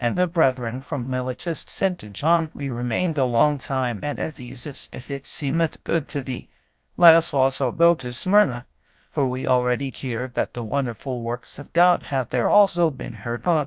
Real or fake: fake